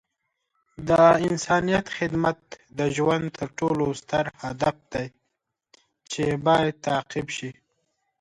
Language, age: Pashto, 19-29